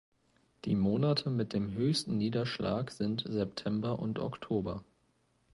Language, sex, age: German, male, 19-29